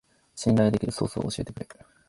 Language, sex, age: Japanese, male, 19-29